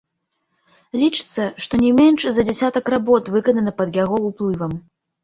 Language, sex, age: Belarusian, female, 19-29